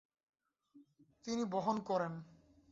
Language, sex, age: Bengali, male, 19-29